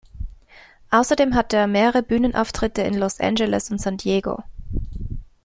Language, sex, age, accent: German, female, 30-39, Österreichisches Deutsch